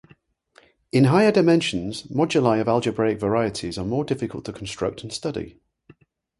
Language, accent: English, England English